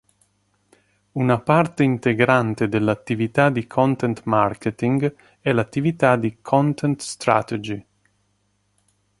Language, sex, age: Italian, male, 30-39